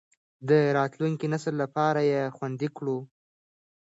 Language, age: Pashto, under 19